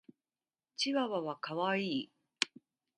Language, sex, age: Japanese, female, 30-39